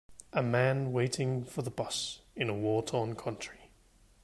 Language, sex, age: English, male, 19-29